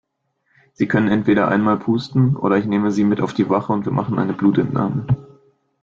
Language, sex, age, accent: German, male, 19-29, Deutschland Deutsch